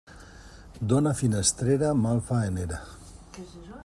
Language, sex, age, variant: Catalan, male, 60-69, Central